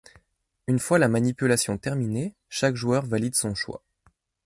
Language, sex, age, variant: French, male, 30-39, Français de métropole